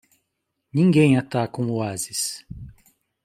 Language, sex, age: Portuguese, male, 40-49